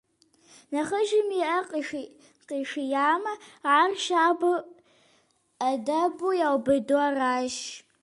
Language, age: Kabardian, under 19